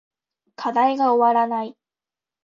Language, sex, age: Japanese, female, 19-29